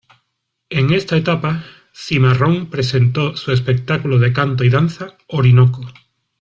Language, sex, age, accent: Spanish, male, 40-49, España: Sur peninsular (Andalucia, Extremadura, Murcia)